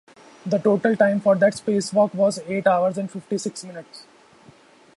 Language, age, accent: English, 19-29, India and South Asia (India, Pakistan, Sri Lanka)